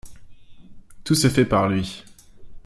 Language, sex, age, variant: French, male, 19-29, Français de métropole